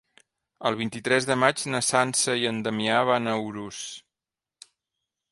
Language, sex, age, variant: Catalan, male, 40-49, Central